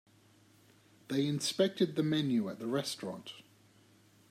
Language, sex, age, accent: English, male, 30-39, Australian English